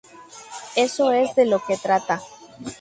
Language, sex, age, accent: Spanish, female, 30-39, México